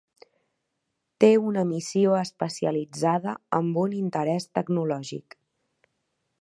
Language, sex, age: Catalan, female, 19-29